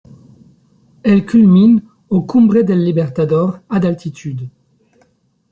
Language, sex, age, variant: French, male, 30-39, Français de métropole